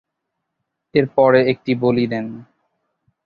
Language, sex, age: Bengali, male, 19-29